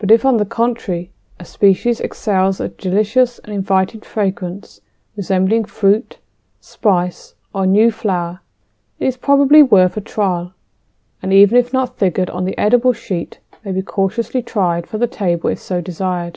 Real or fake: real